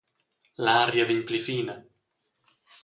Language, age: Romansh, 19-29